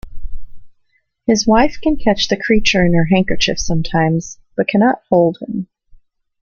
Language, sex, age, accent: English, female, 30-39, United States English